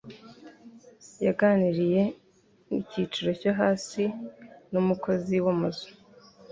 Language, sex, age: Kinyarwanda, female, under 19